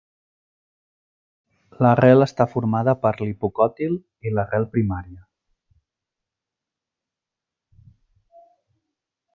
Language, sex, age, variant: Catalan, male, 50-59, Central